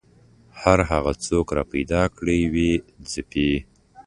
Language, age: Pashto, 19-29